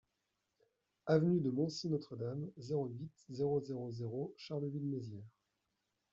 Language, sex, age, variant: French, male, 30-39, Français de métropole